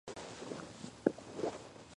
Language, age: Georgian, 19-29